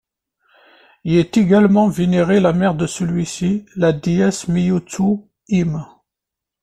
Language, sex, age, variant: French, male, 40-49, Français de métropole